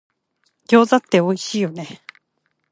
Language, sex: Japanese, female